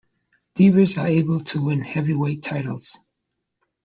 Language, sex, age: English, male, 40-49